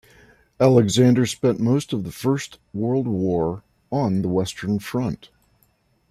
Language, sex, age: English, male, 70-79